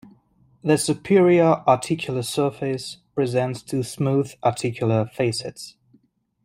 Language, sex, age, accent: English, male, 19-29, England English